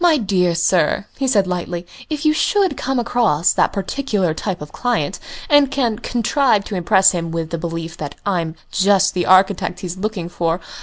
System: none